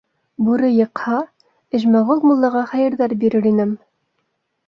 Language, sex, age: Bashkir, female, under 19